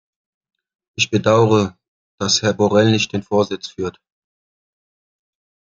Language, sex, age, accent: German, male, 40-49, Deutschland Deutsch